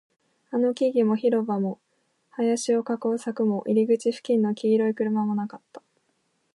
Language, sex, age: Japanese, female, 19-29